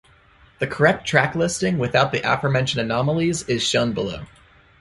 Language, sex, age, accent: English, male, under 19, United States English